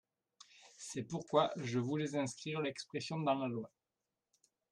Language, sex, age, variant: French, male, 40-49, Français de métropole